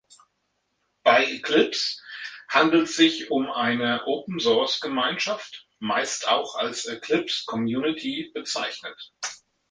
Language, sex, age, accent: German, male, 40-49, Deutschland Deutsch